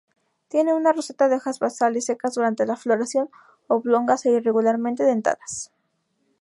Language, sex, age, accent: Spanish, female, 19-29, México